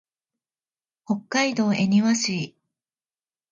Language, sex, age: Japanese, female, 40-49